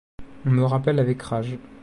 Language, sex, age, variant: French, male, 19-29, Français de métropole